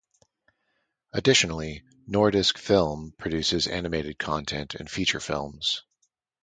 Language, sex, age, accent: English, male, 30-39, United States English